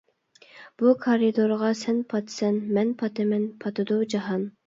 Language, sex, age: Uyghur, female, 19-29